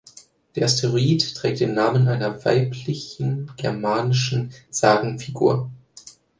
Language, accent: German, Deutschland Deutsch